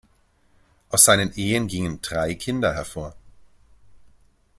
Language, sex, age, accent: German, male, 30-39, Deutschland Deutsch